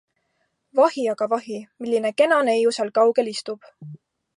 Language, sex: Estonian, female